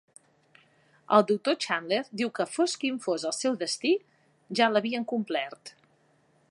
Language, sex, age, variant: Catalan, female, 40-49, Central